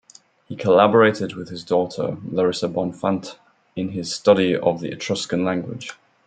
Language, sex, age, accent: English, male, 30-39, England English